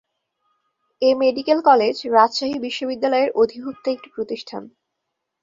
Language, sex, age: Bengali, female, 19-29